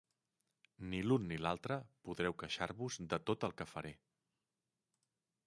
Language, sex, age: Catalan, male, 40-49